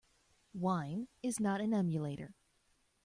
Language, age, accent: English, 30-39, United States English